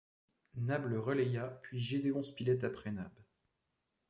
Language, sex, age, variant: French, male, 30-39, Français de métropole